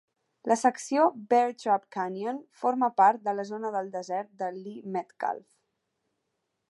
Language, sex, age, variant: Catalan, female, under 19, Central